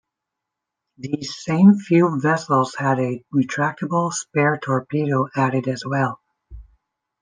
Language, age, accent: English, 30-39, United States English